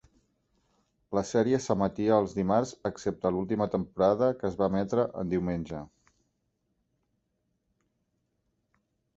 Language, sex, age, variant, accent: Catalan, male, 40-49, Central, gironí